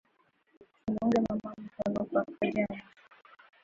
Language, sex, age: Swahili, female, under 19